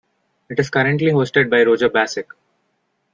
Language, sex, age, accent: English, male, 19-29, India and South Asia (India, Pakistan, Sri Lanka)